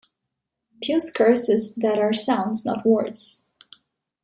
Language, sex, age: English, female, 19-29